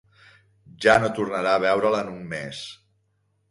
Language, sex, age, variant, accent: Catalan, male, 50-59, Central, central